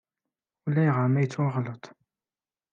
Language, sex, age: Kabyle, male, 19-29